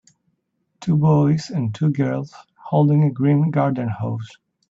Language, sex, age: English, male, 30-39